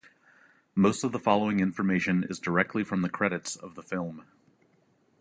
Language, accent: English, United States English